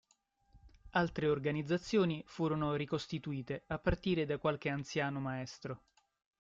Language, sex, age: Italian, male, 30-39